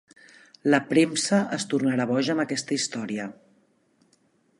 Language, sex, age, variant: Catalan, female, 50-59, Central